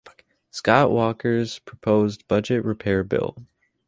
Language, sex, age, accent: English, male, under 19, United States English